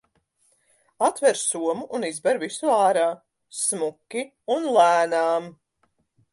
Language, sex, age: Latvian, female, 40-49